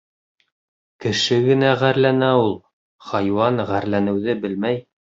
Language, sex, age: Bashkir, male, 30-39